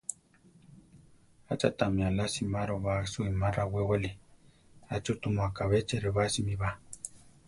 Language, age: Central Tarahumara, 19-29